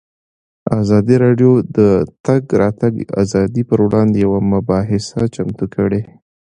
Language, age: Pashto, 19-29